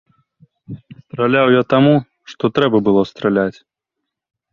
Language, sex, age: Belarusian, male, 19-29